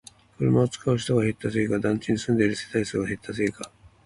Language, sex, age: Japanese, male, 50-59